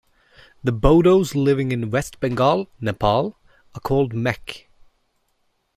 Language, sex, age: English, male, 19-29